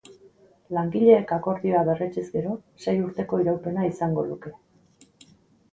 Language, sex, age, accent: Basque, female, 50-59, Erdialdekoa edo Nafarra (Gipuzkoa, Nafarroa)